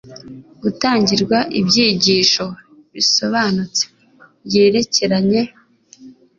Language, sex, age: Kinyarwanda, female, under 19